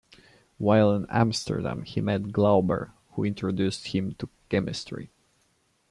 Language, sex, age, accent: English, male, 19-29, England English